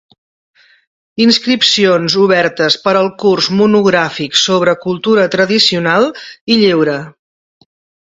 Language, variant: Catalan, Central